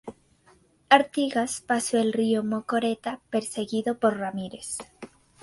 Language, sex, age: Spanish, female, 19-29